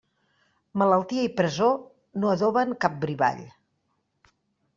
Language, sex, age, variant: Catalan, female, 50-59, Central